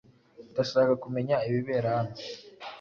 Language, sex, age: Kinyarwanda, male, 19-29